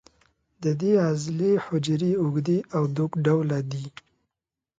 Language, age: Pashto, 19-29